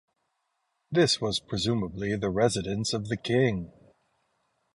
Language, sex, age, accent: English, male, 30-39, United States English